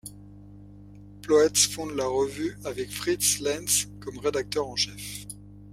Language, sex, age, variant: French, male, 60-69, Français de métropole